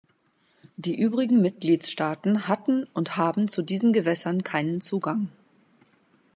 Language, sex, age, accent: German, female, 40-49, Deutschland Deutsch